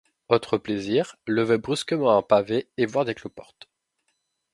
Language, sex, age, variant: French, male, 19-29, Français de métropole